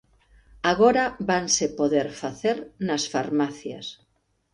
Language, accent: Galician, Oriental (común en zona oriental)